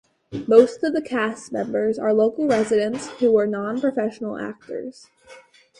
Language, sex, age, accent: English, female, under 19, United States English